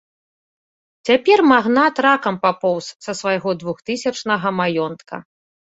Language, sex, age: Belarusian, female, 30-39